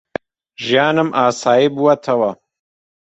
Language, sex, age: Central Kurdish, male, 30-39